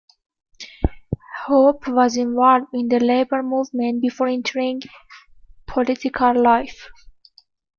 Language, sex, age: English, female, 19-29